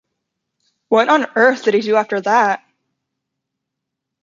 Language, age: English, 19-29